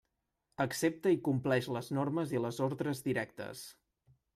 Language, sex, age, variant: Catalan, male, 19-29, Central